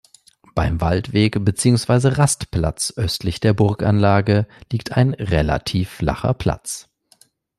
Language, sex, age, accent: German, male, 19-29, Deutschland Deutsch